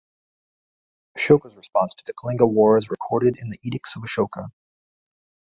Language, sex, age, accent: English, male, 30-39, United States English